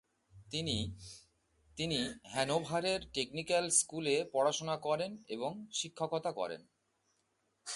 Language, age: Bengali, 40-49